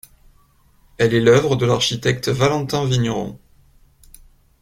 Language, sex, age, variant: French, male, 19-29, Français de métropole